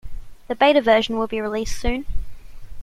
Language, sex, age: English, female, 19-29